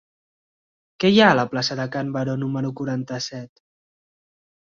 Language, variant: Catalan, Central